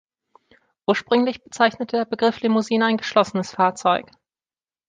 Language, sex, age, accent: German, female, 19-29, Deutschland Deutsch